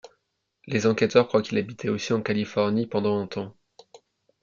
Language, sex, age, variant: French, male, under 19, Français de métropole